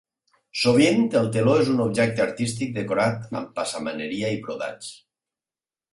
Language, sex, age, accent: Catalan, male, 60-69, valencià